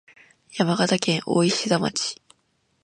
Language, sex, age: Japanese, female, 19-29